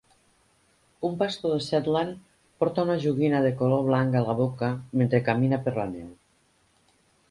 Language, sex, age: Catalan, female, 50-59